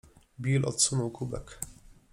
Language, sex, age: Polish, male, 40-49